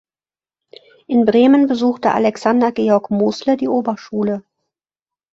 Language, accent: German, Deutschland Deutsch